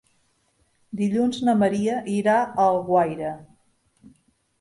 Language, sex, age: Catalan, female, 50-59